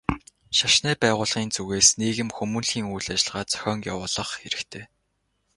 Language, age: Mongolian, 19-29